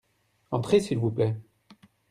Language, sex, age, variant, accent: French, male, 30-39, Français d'Europe, Français de Belgique